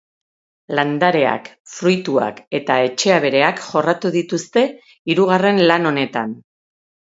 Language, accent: Basque, Erdialdekoa edo Nafarra (Gipuzkoa, Nafarroa)